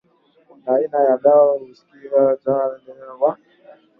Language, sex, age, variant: Swahili, male, 19-29, Kiswahili cha Bara ya Kenya